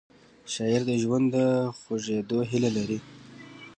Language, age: Pashto, 19-29